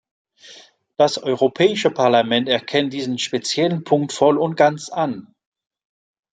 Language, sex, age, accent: German, male, 40-49, Französisch Deutsch